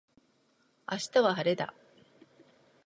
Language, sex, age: Japanese, female, 50-59